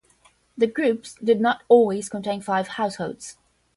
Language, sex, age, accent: English, female, 19-29, United States English; England English